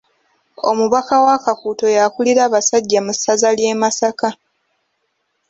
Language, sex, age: Ganda, female, 19-29